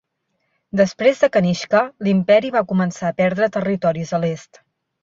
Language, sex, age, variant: Catalan, female, 19-29, Central